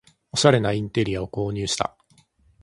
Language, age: Japanese, 19-29